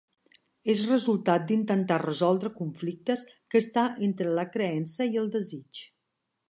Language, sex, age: Catalan, female, 50-59